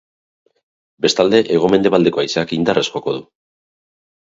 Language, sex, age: Basque, male, 30-39